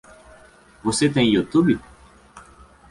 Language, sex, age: Portuguese, male, 19-29